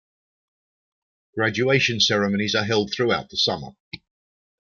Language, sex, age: English, male, 60-69